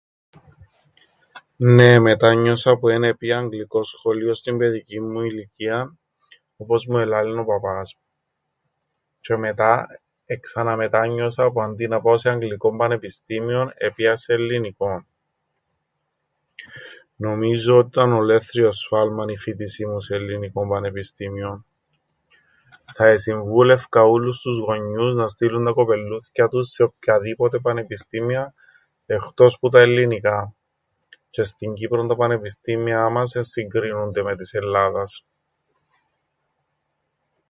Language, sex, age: Greek, male, 40-49